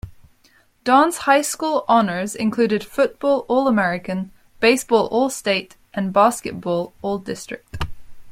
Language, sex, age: English, male, 19-29